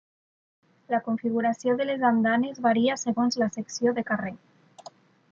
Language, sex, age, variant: Catalan, female, 30-39, Nord-Occidental